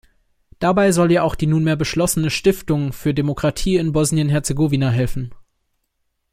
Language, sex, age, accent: German, male, 19-29, Deutschland Deutsch